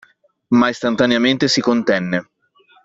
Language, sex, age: Italian, male, 19-29